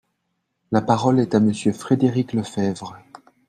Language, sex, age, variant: French, male, 40-49, Français de métropole